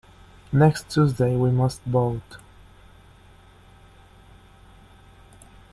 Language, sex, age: English, male, 19-29